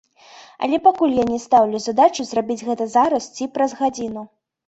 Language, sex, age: Belarusian, female, 19-29